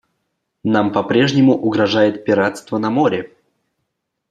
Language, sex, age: Russian, male, under 19